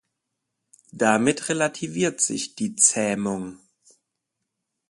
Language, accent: German, Deutschland Deutsch